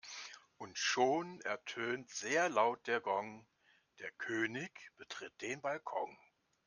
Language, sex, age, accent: German, male, 60-69, Deutschland Deutsch